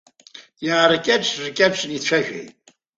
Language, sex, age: Abkhazian, male, 80-89